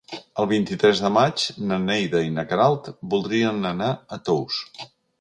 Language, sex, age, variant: Catalan, male, 60-69, Central